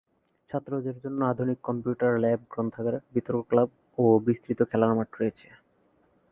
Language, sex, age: Bengali, male, 19-29